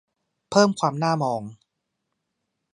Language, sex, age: Thai, male, 30-39